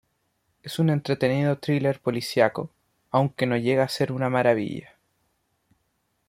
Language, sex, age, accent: Spanish, male, 19-29, Chileno: Chile, Cuyo